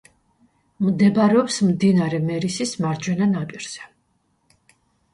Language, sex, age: Georgian, female, 50-59